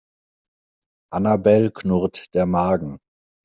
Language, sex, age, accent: German, male, 30-39, Deutschland Deutsch